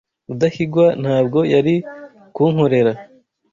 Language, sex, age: Kinyarwanda, male, 19-29